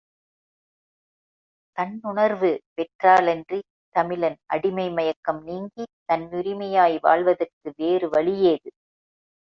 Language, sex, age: Tamil, female, 50-59